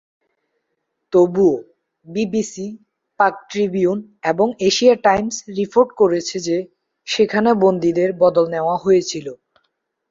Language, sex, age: Bengali, male, under 19